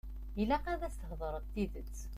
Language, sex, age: Kabyle, female, 40-49